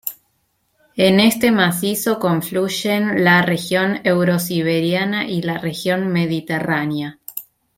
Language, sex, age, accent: Spanish, female, 19-29, Rioplatense: Argentina, Uruguay, este de Bolivia, Paraguay